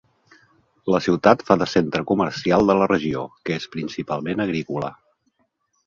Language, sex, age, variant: Catalan, male, 50-59, Central